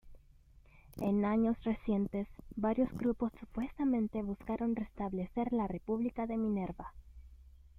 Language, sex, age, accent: Spanish, female, under 19, Chileno: Chile, Cuyo